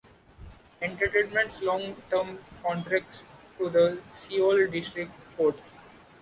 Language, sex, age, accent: English, male, 19-29, India and South Asia (India, Pakistan, Sri Lanka)